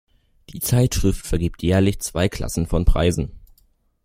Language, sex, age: German, male, under 19